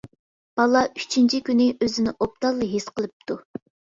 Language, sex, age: Uyghur, female, under 19